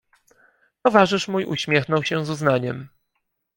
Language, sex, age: Polish, male, 30-39